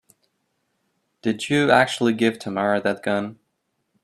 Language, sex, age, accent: English, male, 19-29, United States English